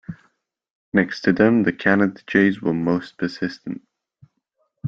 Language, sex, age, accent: English, male, 19-29, England English